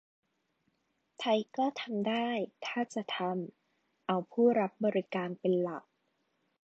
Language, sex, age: Thai, female, 19-29